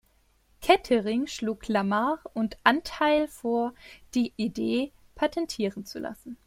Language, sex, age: German, female, 30-39